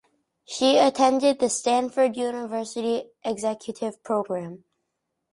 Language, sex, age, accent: English, male, under 19, United States English